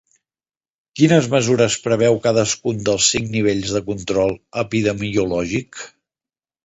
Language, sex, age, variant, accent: Catalan, male, 40-49, Central, central